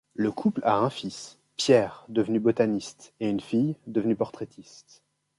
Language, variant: French, Français de métropole